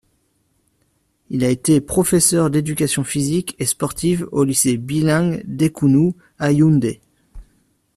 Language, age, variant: French, 19-29, Français de métropole